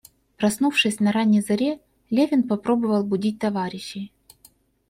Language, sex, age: Russian, female, 40-49